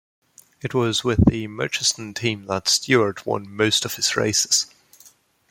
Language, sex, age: English, male, 19-29